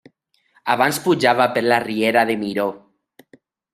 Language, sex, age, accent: Catalan, male, 30-39, valencià